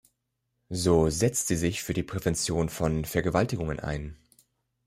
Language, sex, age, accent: German, male, 30-39, Deutschland Deutsch